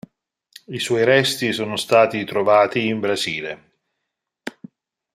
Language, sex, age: Italian, male, 40-49